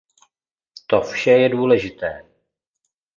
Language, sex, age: Czech, male, 30-39